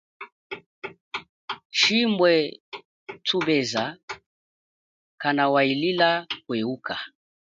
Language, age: Chokwe, 30-39